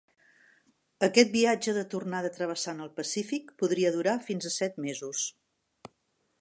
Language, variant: Catalan, Central